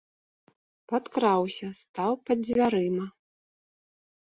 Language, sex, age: Belarusian, female, 40-49